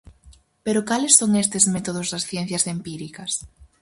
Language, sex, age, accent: Galician, female, under 19, Central (gheada)